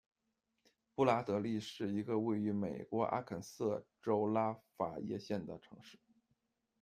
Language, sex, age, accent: Chinese, male, 30-39, 出生地：北京市